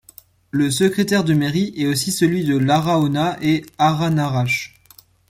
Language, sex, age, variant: French, male, under 19, Français de métropole